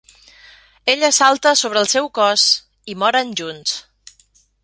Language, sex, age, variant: Catalan, female, 40-49, Central